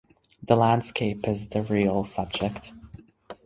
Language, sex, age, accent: English, male, 19-29, United States English